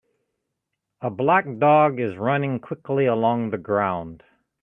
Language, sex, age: English, male, 50-59